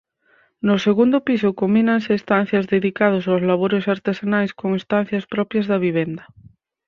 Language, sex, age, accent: Galician, female, 30-39, Oriental (común en zona oriental)